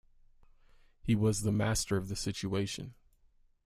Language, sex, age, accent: English, male, 19-29, United States English